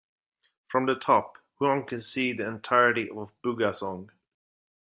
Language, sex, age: English, male, 30-39